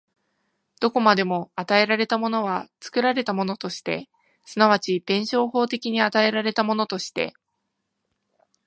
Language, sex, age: Japanese, female, 19-29